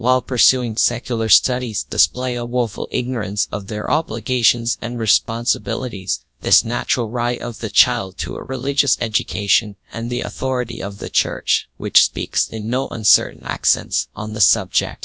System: TTS, GradTTS